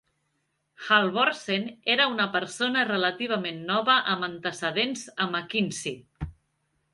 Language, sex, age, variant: Catalan, female, 30-39, Central